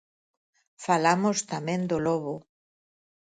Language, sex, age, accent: Galician, female, 60-69, Normativo (estándar)